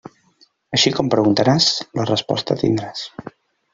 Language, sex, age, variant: Catalan, male, 30-39, Central